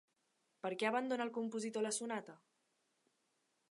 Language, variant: Catalan, Central